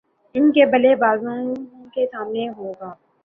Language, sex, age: Urdu, male, 19-29